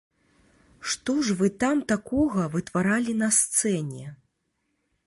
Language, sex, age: Belarusian, female, 40-49